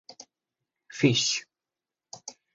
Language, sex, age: Japanese, male, 19-29